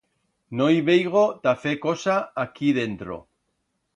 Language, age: Aragonese, 50-59